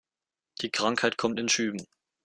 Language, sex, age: German, male, under 19